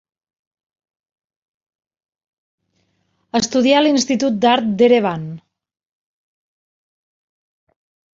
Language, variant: Catalan, Central